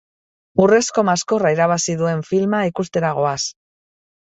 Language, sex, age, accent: Basque, female, 50-59, Mendebalekoa (Araba, Bizkaia, Gipuzkoako mendebaleko herri batzuk)